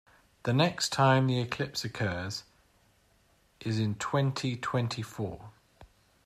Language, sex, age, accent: English, male, 30-39, England English